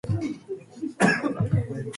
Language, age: Japanese, 19-29